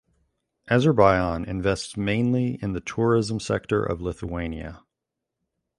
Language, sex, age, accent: English, male, 40-49, United States English